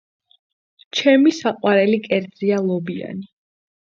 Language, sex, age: Georgian, female, 19-29